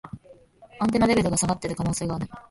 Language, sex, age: Japanese, female, 19-29